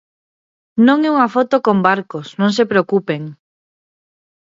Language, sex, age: Galician, female, 30-39